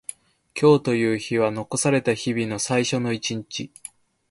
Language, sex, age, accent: Japanese, male, 19-29, 標準語